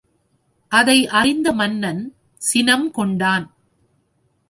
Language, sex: Tamil, female